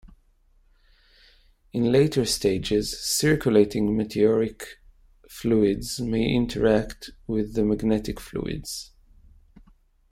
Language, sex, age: English, male, 40-49